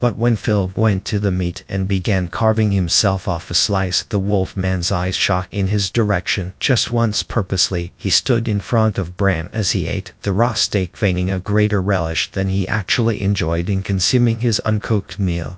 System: TTS, GradTTS